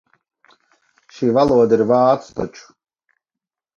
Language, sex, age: Latvian, male, 40-49